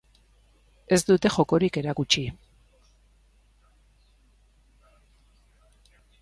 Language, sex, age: Basque, female, 40-49